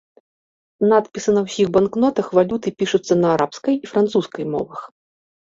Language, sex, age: Belarusian, female, 40-49